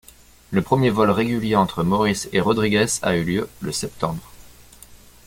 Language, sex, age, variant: French, male, 19-29, Français de métropole